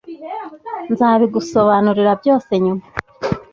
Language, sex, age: Kinyarwanda, female, 19-29